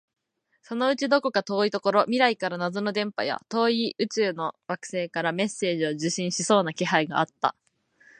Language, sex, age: Japanese, female, 19-29